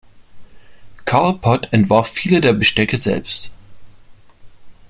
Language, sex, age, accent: German, male, 19-29, Deutschland Deutsch